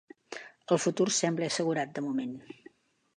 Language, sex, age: Catalan, female, 60-69